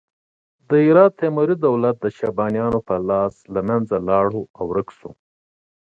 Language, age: Pashto, 30-39